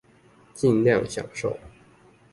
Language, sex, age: Chinese, male, 19-29